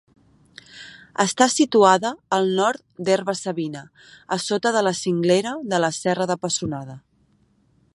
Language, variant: Catalan, Central